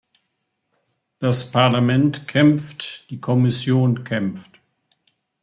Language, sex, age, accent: German, male, 60-69, Deutschland Deutsch